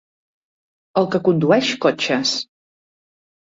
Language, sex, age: Catalan, female, 40-49